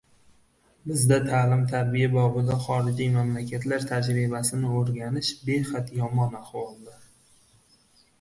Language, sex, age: Uzbek, male, 19-29